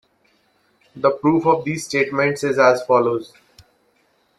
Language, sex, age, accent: English, male, 19-29, India and South Asia (India, Pakistan, Sri Lanka)